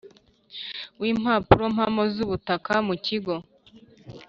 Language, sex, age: Kinyarwanda, female, 19-29